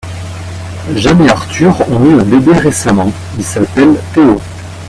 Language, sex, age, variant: French, male, 30-39, Français de métropole